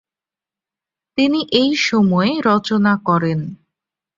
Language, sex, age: Bengali, female, 19-29